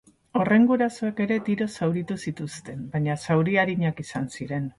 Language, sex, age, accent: Basque, female, 40-49, Mendebalekoa (Araba, Bizkaia, Gipuzkoako mendebaleko herri batzuk)